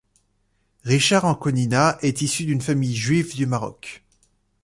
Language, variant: French, Français de métropole